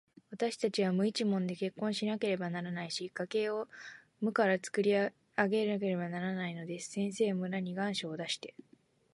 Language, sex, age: Japanese, female, 19-29